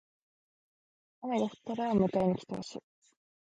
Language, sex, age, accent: Japanese, female, 19-29, 標準語